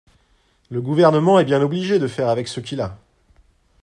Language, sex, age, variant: French, male, 40-49, Français de métropole